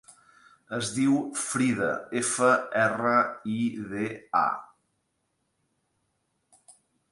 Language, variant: Catalan, Central